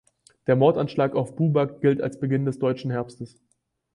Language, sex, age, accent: German, male, 19-29, Deutschland Deutsch